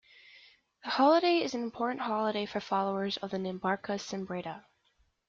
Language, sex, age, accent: English, female, under 19, United States English